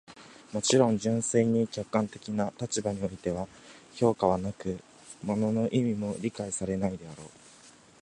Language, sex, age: Japanese, male, 19-29